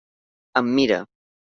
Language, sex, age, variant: Catalan, male, 19-29, Central